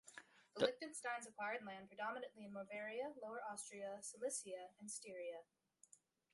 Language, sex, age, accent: English, male, under 19, United States English